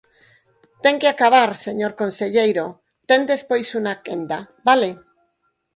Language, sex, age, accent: Galician, female, 50-59, Normativo (estándar)